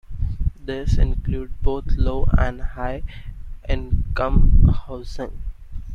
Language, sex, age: English, male, 19-29